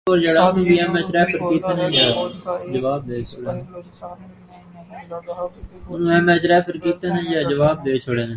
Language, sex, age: Urdu, male, 19-29